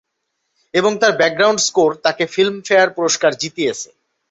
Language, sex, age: Bengali, male, 19-29